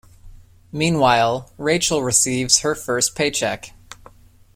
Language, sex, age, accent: English, male, 30-39, United States English